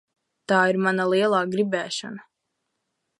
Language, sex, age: Latvian, female, under 19